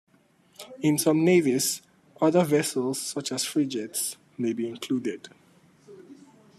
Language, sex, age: English, male, 19-29